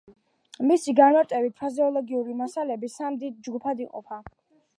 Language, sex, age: Georgian, female, under 19